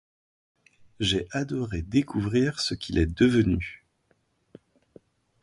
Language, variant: French, Français de métropole